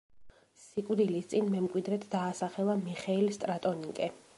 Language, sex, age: Georgian, female, 19-29